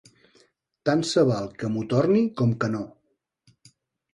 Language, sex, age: Catalan, male, 50-59